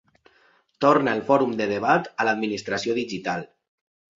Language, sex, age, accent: Catalan, male, 30-39, valencià